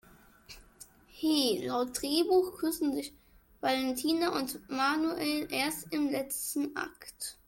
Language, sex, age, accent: German, male, under 19, Deutschland Deutsch